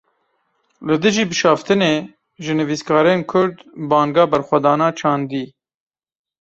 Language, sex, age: Kurdish, male, 30-39